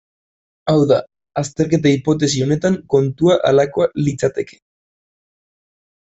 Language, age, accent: Basque, 19-29, Erdialdekoa edo Nafarra (Gipuzkoa, Nafarroa)